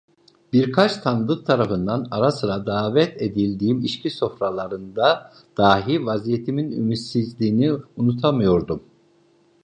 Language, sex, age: Turkish, male, 50-59